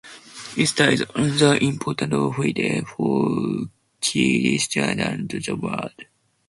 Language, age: English, under 19